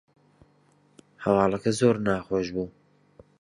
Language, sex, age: Central Kurdish, male, 30-39